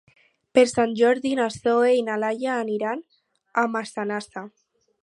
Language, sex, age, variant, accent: Catalan, female, under 19, Alacantí, valencià